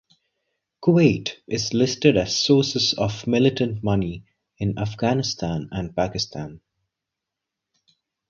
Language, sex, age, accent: English, male, 30-39, India and South Asia (India, Pakistan, Sri Lanka)